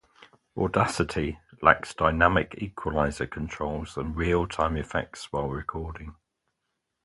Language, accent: English, England English